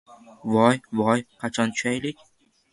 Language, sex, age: Uzbek, male, 19-29